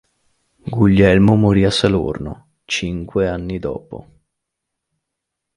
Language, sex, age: Italian, male, 19-29